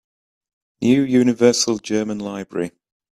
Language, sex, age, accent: English, male, 19-29, England English